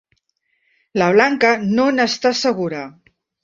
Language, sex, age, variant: Catalan, female, 50-59, Central